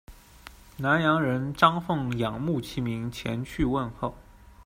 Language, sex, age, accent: Chinese, male, 19-29, 出生地：浙江省